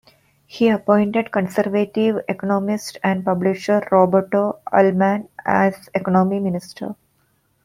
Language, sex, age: English, female, 40-49